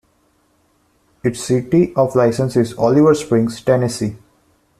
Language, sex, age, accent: English, male, 19-29, India and South Asia (India, Pakistan, Sri Lanka)